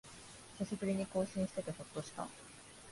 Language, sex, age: Japanese, female, 19-29